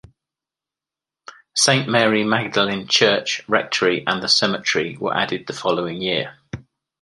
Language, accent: English, England English